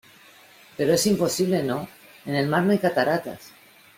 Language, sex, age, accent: Spanish, female, 40-49, España: Norte peninsular (Asturias, Castilla y León, Cantabria, País Vasco, Navarra, Aragón, La Rioja, Guadalajara, Cuenca)